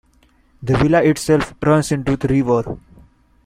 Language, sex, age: English, male, 19-29